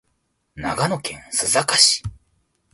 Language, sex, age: Japanese, male, 19-29